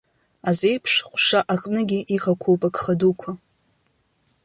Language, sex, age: Abkhazian, female, 30-39